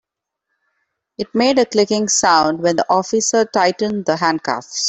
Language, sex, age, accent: English, female, 30-39, India and South Asia (India, Pakistan, Sri Lanka)